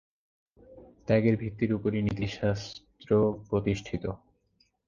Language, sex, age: Bengali, male, 19-29